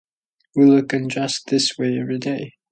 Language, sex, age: English, male, under 19